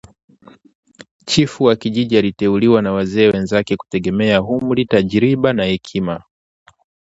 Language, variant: Swahili, Kiswahili cha Bara ya Tanzania